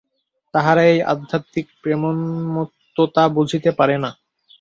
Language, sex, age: Bengali, male, 19-29